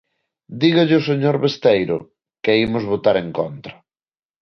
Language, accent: Galician, Neofalante